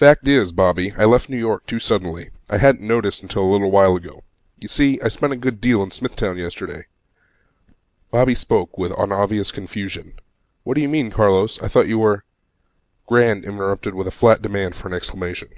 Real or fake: real